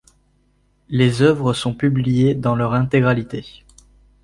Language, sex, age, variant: French, male, under 19, Français de métropole